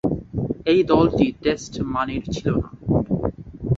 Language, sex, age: Bengali, male, 19-29